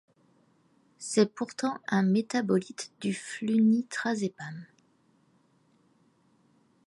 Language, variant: French, Français de métropole